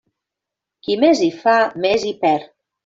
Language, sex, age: Catalan, female, 50-59